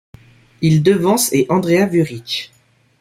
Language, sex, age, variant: French, male, 19-29, Français de métropole